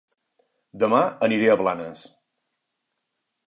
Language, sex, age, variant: Catalan, male, 40-49, Nord-Occidental